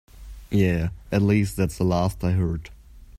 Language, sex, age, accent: English, male, 19-29, United States English